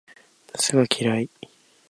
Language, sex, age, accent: Japanese, male, 19-29, 標準語